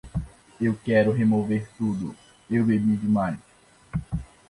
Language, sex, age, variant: Portuguese, male, 30-39, Portuguese (Brasil)